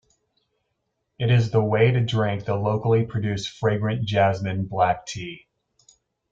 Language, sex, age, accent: English, male, 40-49, United States English